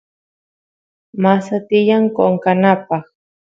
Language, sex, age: Santiago del Estero Quichua, female, 19-29